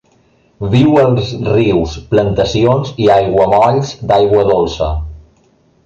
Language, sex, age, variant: Catalan, male, 19-29, Balear